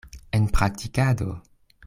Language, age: Esperanto, 19-29